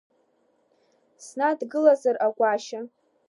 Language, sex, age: Abkhazian, female, under 19